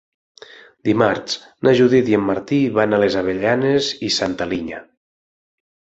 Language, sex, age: Catalan, male, 40-49